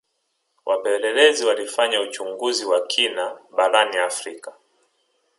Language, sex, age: Swahili, male, 30-39